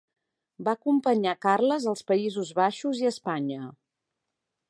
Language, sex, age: Catalan, female, 40-49